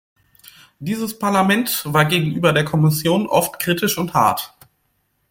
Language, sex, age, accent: German, male, 19-29, Deutschland Deutsch